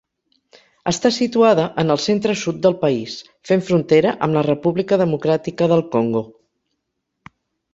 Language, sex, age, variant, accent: Catalan, female, 50-59, Central, central